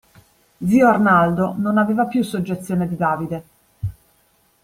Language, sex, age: Italian, female, 30-39